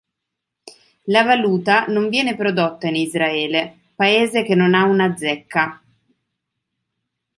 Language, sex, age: Italian, female, 30-39